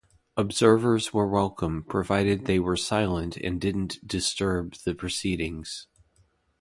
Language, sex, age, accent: English, male, 30-39, United States English